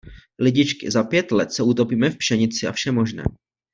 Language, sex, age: Czech, male, 19-29